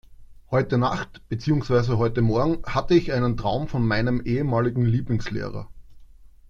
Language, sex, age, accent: German, male, 30-39, Österreichisches Deutsch